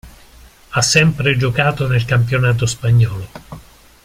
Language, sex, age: Italian, male, 50-59